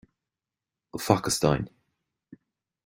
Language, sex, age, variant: Irish, male, 19-29, Gaeilge Chonnacht